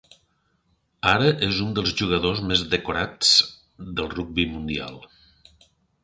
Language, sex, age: Catalan, male, 50-59